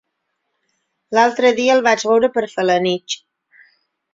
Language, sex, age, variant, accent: Catalan, female, 40-49, Balear, mallorquí; Palma